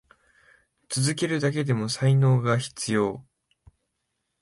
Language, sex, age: Japanese, male, 19-29